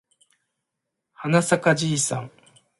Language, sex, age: Japanese, male, 40-49